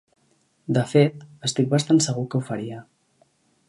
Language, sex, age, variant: Catalan, male, under 19, Central